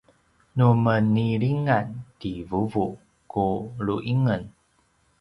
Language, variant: Paiwan, pinayuanan a kinaikacedasan (東排灣語)